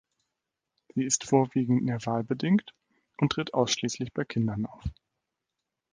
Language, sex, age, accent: German, male, 30-39, Deutschland Deutsch